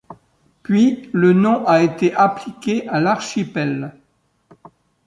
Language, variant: French, Français de métropole